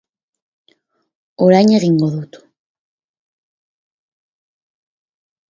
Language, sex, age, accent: Basque, female, 19-29, Erdialdekoa edo Nafarra (Gipuzkoa, Nafarroa)